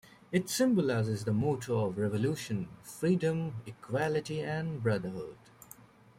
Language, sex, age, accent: English, male, 19-29, United States English